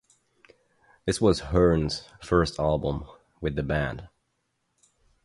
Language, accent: English, United States English